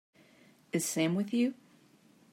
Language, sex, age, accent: English, female, 30-39, United States English